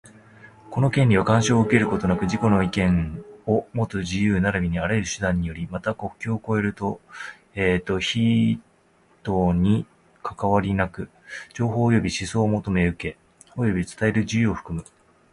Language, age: Japanese, 30-39